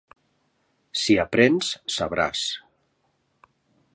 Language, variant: Catalan, Nord-Occidental